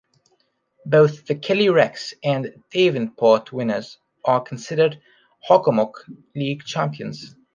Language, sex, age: English, male, under 19